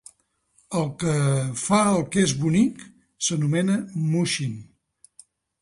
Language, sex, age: Catalan, male, 60-69